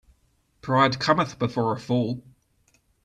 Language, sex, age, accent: English, male, 30-39, Australian English